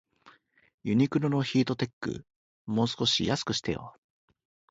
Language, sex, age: Japanese, male, 40-49